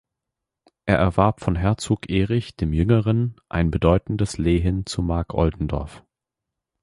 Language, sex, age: German, male, 19-29